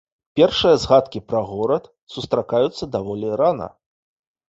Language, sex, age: Belarusian, male, 30-39